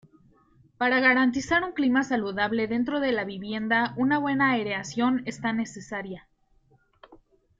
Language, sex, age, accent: Spanish, female, 19-29, México